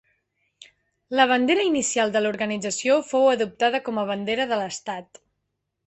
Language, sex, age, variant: Catalan, female, 19-29, Central